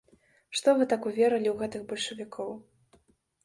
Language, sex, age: Belarusian, female, 19-29